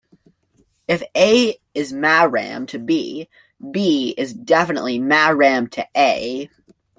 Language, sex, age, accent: English, male, under 19, Canadian English